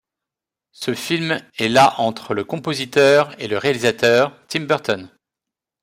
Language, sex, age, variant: French, male, 40-49, Français de métropole